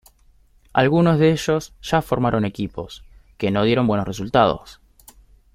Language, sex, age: Spanish, male, under 19